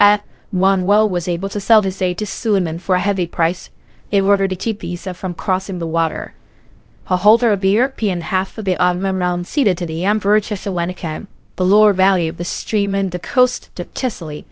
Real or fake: fake